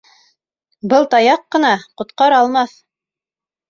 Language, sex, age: Bashkir, female, 19-29